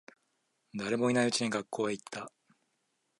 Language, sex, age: Japanese, male, 19-29